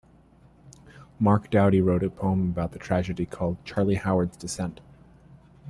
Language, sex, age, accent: English, male, 19-29, United States English